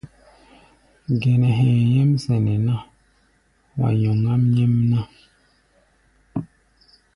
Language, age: Gbaya, 30-39